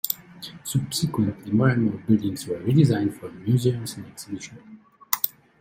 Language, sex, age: English, male, 19-29